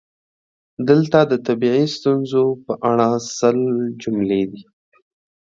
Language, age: Pashto, 19-29